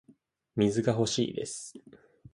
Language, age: Japanese, 19-29